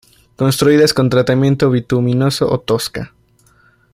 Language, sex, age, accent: Spanish, male, 19-29, México